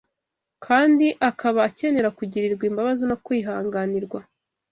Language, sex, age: Kinyarwanda, female, 30-39